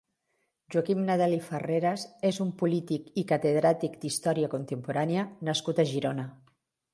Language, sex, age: Catalan, female, 50-59